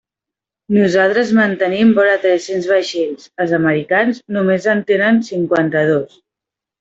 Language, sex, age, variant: Catalan, female, 30-39, Central